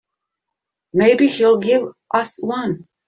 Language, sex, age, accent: English, female, 50-59, Australian English